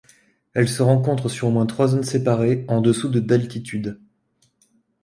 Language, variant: French, Français de métropole